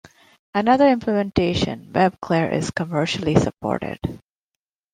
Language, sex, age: English, female, 50-59